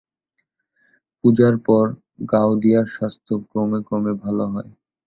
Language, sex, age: Bengali, male, 19-29